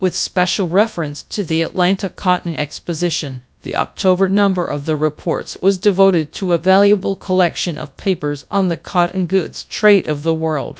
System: TTS, GradTTS